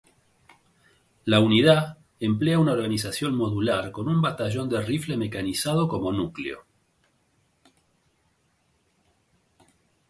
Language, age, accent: Spanish, 60-69, Rioplatense: Argentina, Uruguay, este de Bolivia, Paraguay